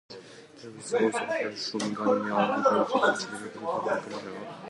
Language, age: English, 19-29